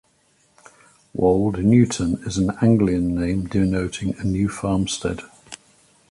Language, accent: English, England English